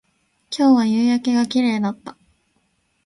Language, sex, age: Japanese, female, under 19